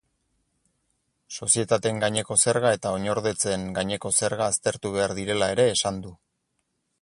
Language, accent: Basque, Erdialdekoa edo Nafarra (Gipuzkoa, Nafarroa)